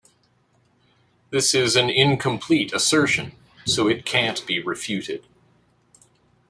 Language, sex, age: English, male, 50-59